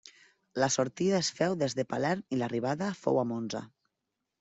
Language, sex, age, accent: Catalan, female, 30-39, valencià